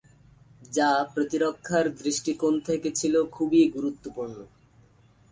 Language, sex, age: Bengali, male, 19-29